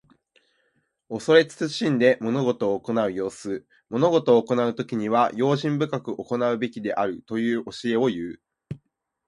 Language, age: Japanese, 19-29